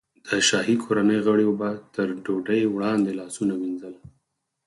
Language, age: Pashto, 30-39